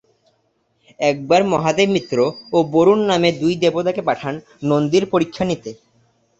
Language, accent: Bengali, Bengali